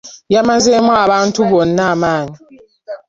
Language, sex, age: Ganda, female, 19-29